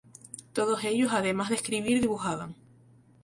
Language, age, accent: Spanish, 19-29, España: Islas Canarias